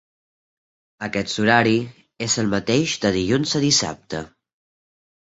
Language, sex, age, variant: Catalan, male, under 19, Central